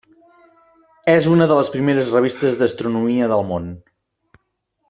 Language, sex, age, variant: Catalan, male, 30-39, Nord-Occidental